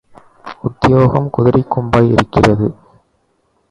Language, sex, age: Tamil, male, 19-29